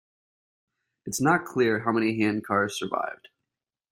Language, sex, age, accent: English, male, 30-39, United States English